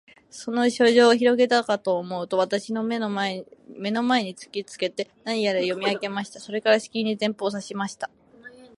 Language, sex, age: Japanese, female, 19-29